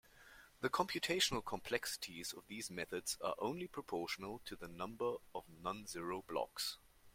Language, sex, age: English, male, 40-49